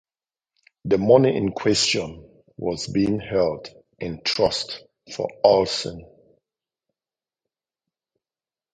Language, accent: English, Southern African (South Africa, Zimbabwe, Namibia)